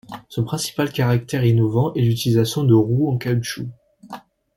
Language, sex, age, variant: French, male, 19-29, Français de métropole